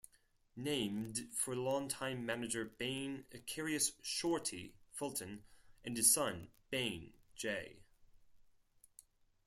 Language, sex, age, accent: English, male, 30-39, United States English